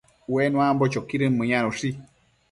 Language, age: Matsés, 40-49